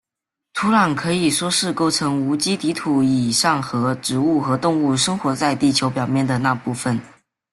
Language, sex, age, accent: Chinese, male, under 19, 出生地：湖南省